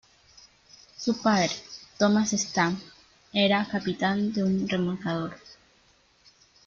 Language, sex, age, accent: Spanish, female, under 19, Andino-Pacífico: Colombia, Perú, Ecuador, oeste de Bolivia y Venezuela andina